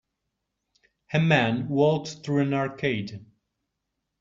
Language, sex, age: English, male, 30-39